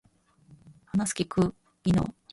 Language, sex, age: Japanese, female, 50-59